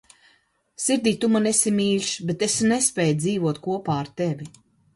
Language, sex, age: Latvian, female, 50-59